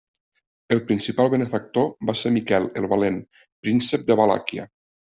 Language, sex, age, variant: Catalan, male, 40-49, Nord-Occidental